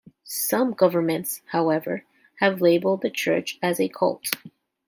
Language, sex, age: English, female, 19-29